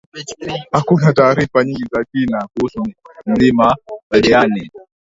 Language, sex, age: Swahili, male, 19-29